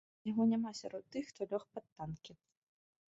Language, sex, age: Belarusian, female, 19-29